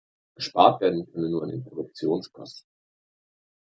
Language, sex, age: German, male, 19-29